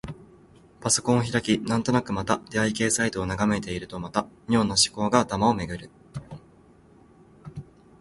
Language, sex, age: Japanese, male, under 19